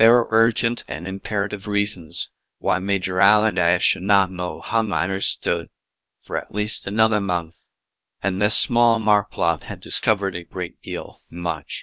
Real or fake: fake